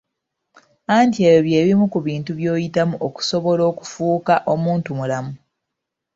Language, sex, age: Ganda, female, 30-39